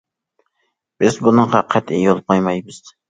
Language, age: Uyghur, under 19